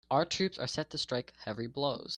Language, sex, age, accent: English, male, 19-29, United States English